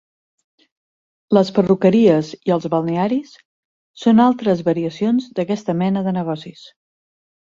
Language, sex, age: Catalan, female, 50-59